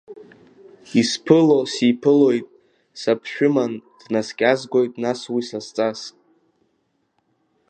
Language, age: Abkhazian, under 19